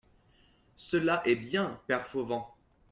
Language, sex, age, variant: French, male, 19-29, Français de métropole